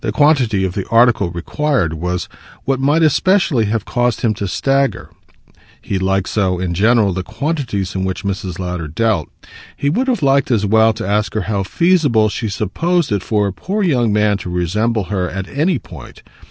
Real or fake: real